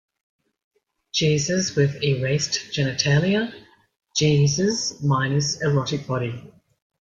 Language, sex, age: English, female, 50-59